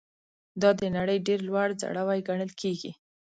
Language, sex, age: Pashto, female, 19-29